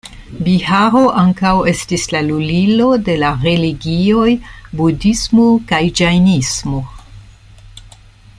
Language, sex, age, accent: Esperanto, female, 60-69, Internacia